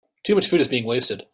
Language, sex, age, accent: English, male, 19-29, United States English